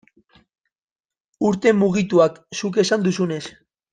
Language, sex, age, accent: Basque, male, 19-29, Mendebalekoa (Araba, Bizkaia, Gipuzkoako mendebaleko herri batzuk)